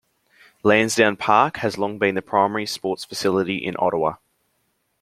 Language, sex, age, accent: English, male, under 19, Australian English